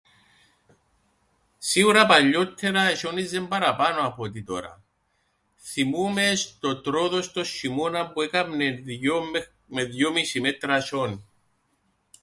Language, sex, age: Greek, male, 40-49